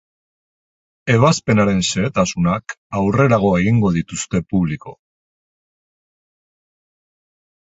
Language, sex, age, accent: Basque, male, 50-59, Mendebalekoa (Araba, Bizkaia, Gipuzkoako mendebaleko herri batzuk)